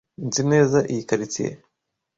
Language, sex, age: Kinyarwanda, male, 19-29